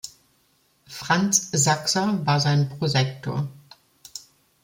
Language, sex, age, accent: German, female, 50-59, Deutschland Deutsch